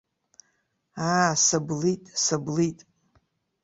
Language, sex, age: Abkhazian, female, 60-69